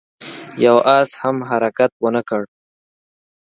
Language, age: Pashto, under 19